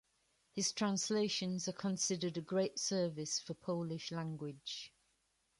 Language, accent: English, England English